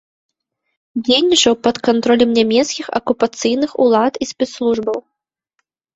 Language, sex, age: Belarusian, female, 19-29